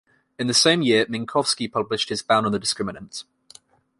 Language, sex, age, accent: English, male, 19-29, England English